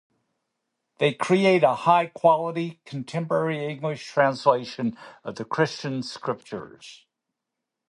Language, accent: English, United States English